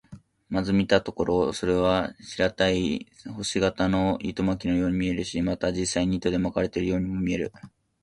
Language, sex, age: Japanese, male, 19-29